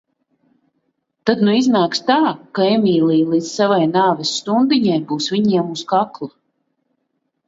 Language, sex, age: Latvian, female, 40-49